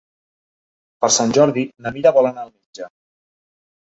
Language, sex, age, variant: Catalan, male, 40-49, Central